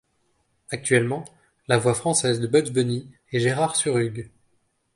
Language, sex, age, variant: French, male, 30-39, Français de métropole